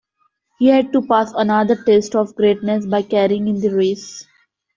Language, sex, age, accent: English, female, 19-29, India and South Asia (India, Pakistan, Sri Lanka)